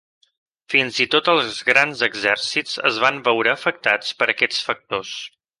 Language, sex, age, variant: Catalan, male, 30-39, Balear